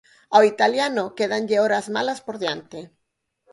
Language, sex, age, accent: Galician, female, 50-59, Normativo (estándar)